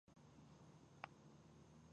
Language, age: Pashto, 19-29